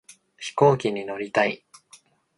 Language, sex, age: Japanese, male, 19-29